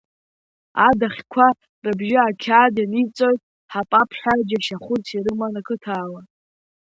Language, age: Abkhazian, under 19